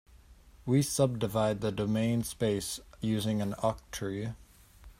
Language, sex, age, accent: English, male, under 19, United States English